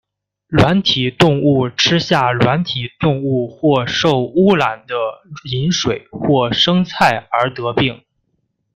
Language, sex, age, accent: Chinese, male, 19-29, 出生地：河北省